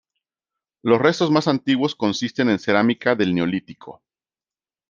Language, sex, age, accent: Spanish, male, 40-49, México